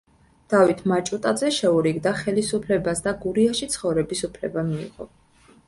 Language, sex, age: Georgian, female, 19-29